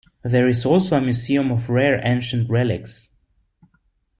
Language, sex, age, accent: English, male, 30-39, United States English